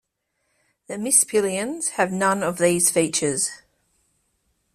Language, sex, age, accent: English, female, 30-39, Australian English